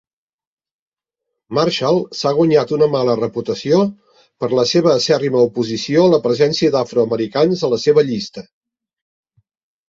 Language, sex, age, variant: Catalan, male, 60-69, Central